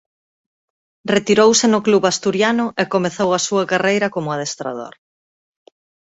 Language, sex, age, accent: Galician, female, 30-39, Atlántico (seseo e gheada)